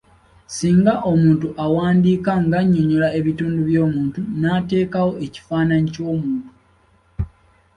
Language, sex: Ganda, male